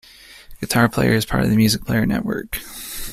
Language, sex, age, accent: English, male, 19-29, United States English